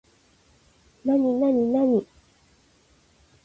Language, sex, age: Japanese, female, 30-39